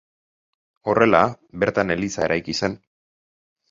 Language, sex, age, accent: Basque, male, 30-39, Mendebalekoa (Araba, Bizkaia, Gipuzkoako mendebaleko herri batzuk)